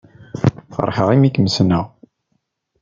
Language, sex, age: Kabyle, male, 30-39